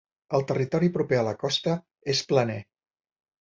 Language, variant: Catalan, Central